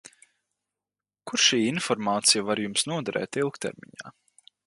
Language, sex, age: Latvian, male, 19-29